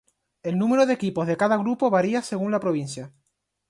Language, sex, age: Spanish, male, 19-29